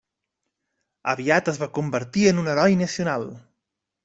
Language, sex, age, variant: Catalan, male, 30-39, Central